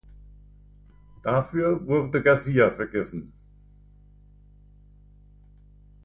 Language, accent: German, Deutschland Deutsch